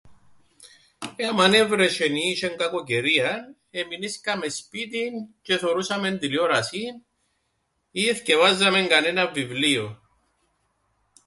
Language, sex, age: Greek, male, 40-49